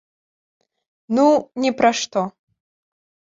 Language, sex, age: Belarusian, female, under 19